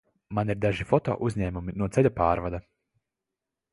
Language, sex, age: Latvian, male, 19-29